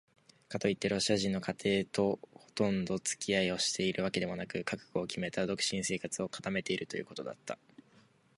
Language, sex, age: Japanese, male, 19-29